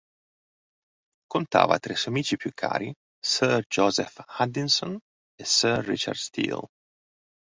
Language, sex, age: Italian, male, 40-49